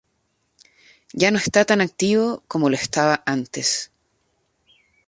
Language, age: Spanish, 40-49